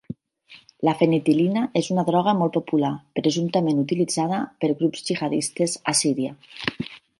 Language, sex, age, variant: Catalan, female, 40-49, Nord-Occidental